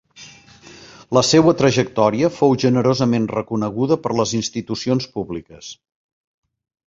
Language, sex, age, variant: Catalan, male, 50-59, Central